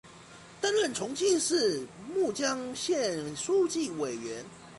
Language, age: Chinese, 30-39